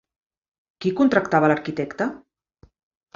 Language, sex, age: Catalan, female, 50-59